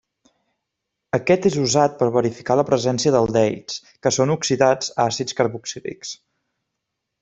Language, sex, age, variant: Catalan, male, 19-29, Central